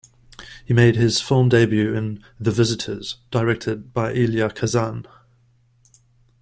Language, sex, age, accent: English, male, 30-39, Southern African (South Africa, Zimbabwe, Namibia)